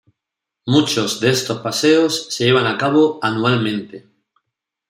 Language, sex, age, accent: Spanish, male, 50-59, España: Sur peninsular (Andalucia, Extremadura, Murcia)